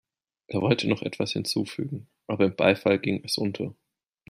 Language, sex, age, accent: German, male, 30-39, Deutschland Deutsch